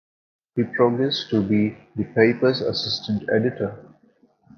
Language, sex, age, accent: English, male, 19-29, India and South Asia (India, Pakistan, Sri Lanka)